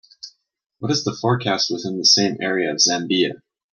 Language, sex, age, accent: English, male, 30-39, Canadian English